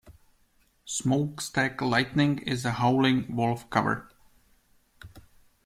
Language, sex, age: English, male, 30-39